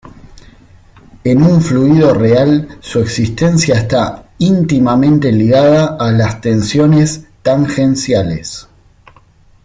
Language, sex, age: Spanish, male, 19-29